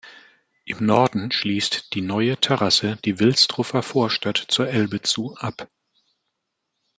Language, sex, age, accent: German, male, 60-69, Deutschland Deutsch